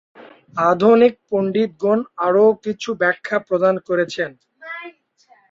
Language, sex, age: Bengali, male, 19-29